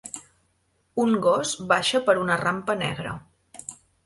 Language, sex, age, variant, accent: Catalan, female, 30-39, Central, nord-oriental; Empordanès